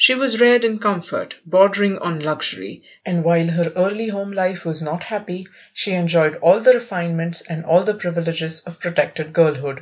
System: none